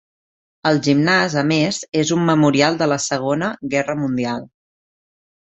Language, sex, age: Catalan, female, 30-39